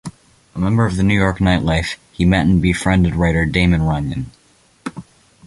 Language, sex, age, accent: English, male, under 19, Canadian English